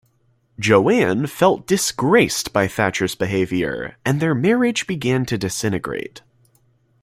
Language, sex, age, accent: English, male, under 19, United States English